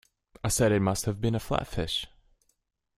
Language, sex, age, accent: English, male, 30-39, United States English